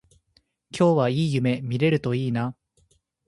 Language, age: Japanese, 19-29